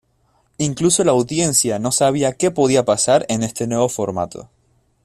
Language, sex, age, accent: Spanish, male, 19-29, Caribe: Cuba, Venezuela, Puerto Rico, República Dominicana, Panamá, Colombia caribeña, México caribeño, Costa del golfo de México